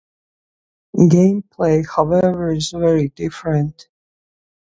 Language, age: English, 40-49